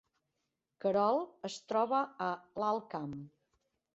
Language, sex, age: Catalan, female, 50-59